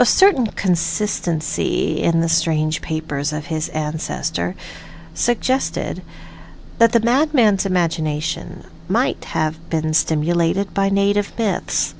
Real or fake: real